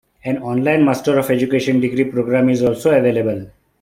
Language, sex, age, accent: English, male, 30-39, India and South Asia (India, Pakistan, Sri Lanka)